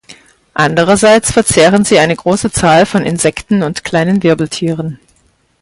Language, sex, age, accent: German, female, 50-59, Deutschland Deutsch